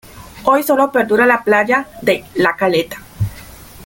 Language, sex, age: Spanish, female, 30-39